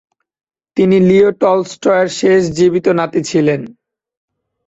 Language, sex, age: Bengali, male, 19-29